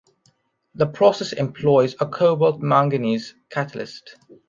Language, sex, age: English, male, under 19